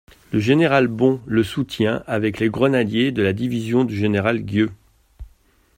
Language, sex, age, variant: French, male, 50-59, Français de métropole